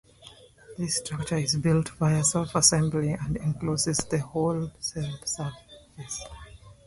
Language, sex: English, female